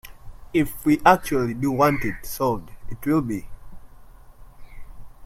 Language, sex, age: English, male, 19-29